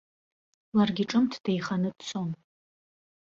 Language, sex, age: Abkhazian, female, under 19